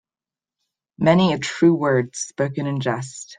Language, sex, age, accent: English, female, 19-29, United States English